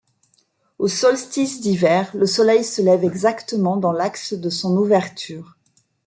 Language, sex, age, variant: French, female, 50-59, Français de métropole